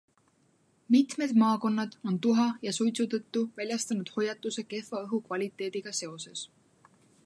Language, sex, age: Estonian, female, 19-29